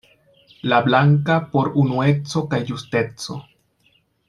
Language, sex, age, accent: Esperanto, male, 19-29, Internacia